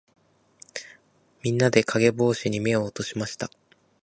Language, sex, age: Japanese, male, under 19